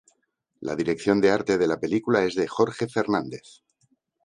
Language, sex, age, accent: Spanish, male, 50-59, España: Centro-Sur peninsular (Madrid, Toledo, Castilla-La Mancha)